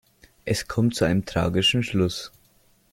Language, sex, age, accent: German, male, 90+, Österreichisches Deutsch